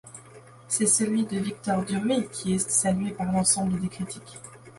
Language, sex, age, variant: French, female, 19-29, Français de métropole